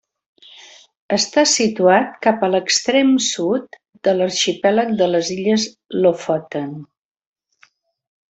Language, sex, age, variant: Catalan, female, 60-69, Central